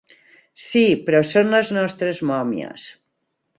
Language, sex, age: Catalan, female, 50-59